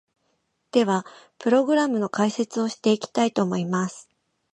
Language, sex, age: Japanese, female, 40-49